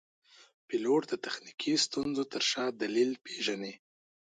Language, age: Pashto, 19-29